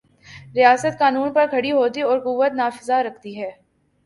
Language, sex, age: Urdu, female, 19-29